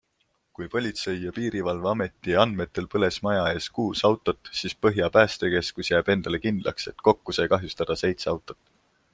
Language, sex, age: Estonian, male, 19-29